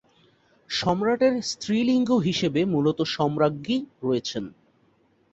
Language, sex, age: Bengali, male, 30-39